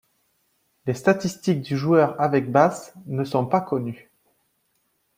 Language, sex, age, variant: French, male, 30-39, Français de métropole